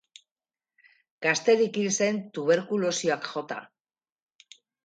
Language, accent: Basque, Mendebalekoa (Araba, Bizkaia, Gipuzkoako mendebaleko herri batzuk)